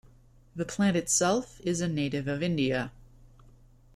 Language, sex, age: English, female, 19-29